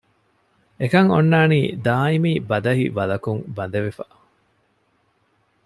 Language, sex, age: Divehi, male, 30-39